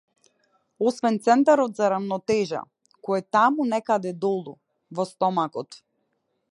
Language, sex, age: Macedonian, female, 19-29